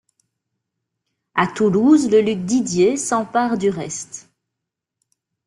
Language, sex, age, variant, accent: French, female, 30-39, Français d'Europe, Français de Belgique